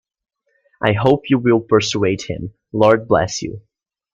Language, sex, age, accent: English, male, under 19, United States English